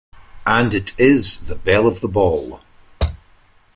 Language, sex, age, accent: English, male, 50-59, Scottish English